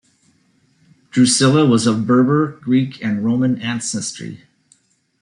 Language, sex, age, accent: English, male, 50-59, United States English